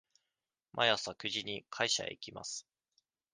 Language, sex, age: Japanese, male, 19-29